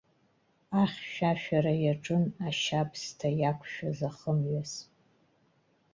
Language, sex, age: Abkhazian, female, 40-49